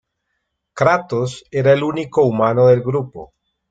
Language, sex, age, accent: Spanish, male, 30-39, Andino-Pacífico: Colombia, Perú, Ecuador, oeste de Bolivia y Venezuela andina